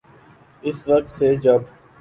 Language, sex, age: Urdu, male, 19-29